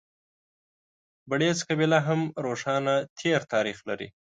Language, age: Pashto, 19-29